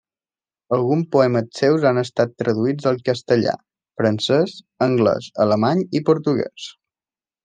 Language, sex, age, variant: Catalan, male, 19-29, Balear